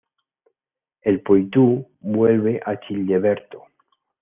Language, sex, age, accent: Spanish, male, 50-59, España: Centro-Sur peninsular (Madrid, Toledo, Castilla-La Mancha)